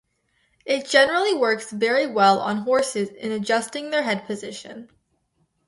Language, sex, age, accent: English, female, under 19, United States English